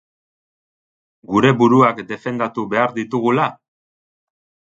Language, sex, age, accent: Basque, male, 40-49, Mendebalekoa (Araba, Bizkaia, Gipuzkoako mendebaleko herri batzuk)